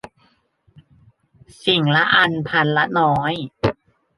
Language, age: Thai, 19-29